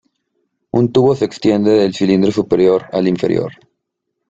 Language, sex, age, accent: Spanish, male, 30-39, México